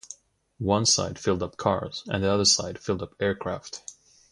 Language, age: English, 19-29